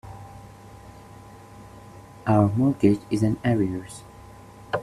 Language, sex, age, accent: English, male, under 19, United States English